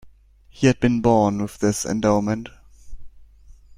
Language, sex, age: English, male, under 19